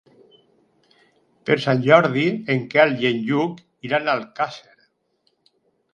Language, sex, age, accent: Catalan, male, 60-69, valencià